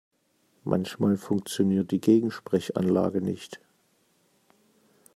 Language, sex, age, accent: German, male, 50-59, Deutschland Deutsch